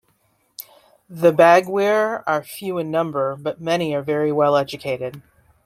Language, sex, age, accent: English, female, 40-49, United States English